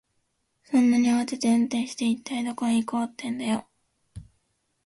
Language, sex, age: Japanese, female, 19-29